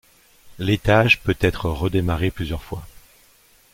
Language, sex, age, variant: French, male, 40-49, Français de métropole